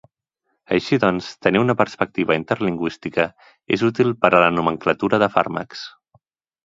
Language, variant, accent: Catalan, Central, central